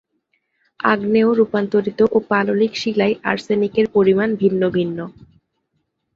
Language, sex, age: Bengali, female, 19-29